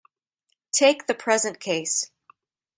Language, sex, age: English, female, 30-39